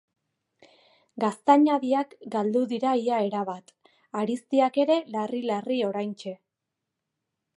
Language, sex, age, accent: Basque, female, 30-39, Erdialdekoa edo Nafarra (Gipuzkoa, Nafarroa)